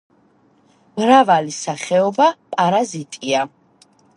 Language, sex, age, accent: Georgian, female, 19-29, ჩვეულებრივი